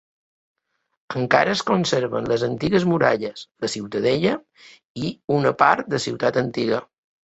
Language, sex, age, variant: Catalan, male, 50-59, Balear